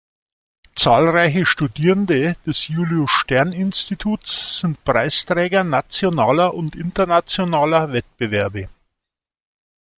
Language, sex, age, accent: German, male, 50-59, Deutschland Deutsch